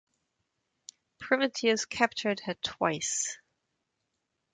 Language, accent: English, Canadian English; German English